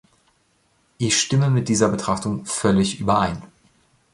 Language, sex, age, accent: German, male, 40-49, Deutschland Deutsch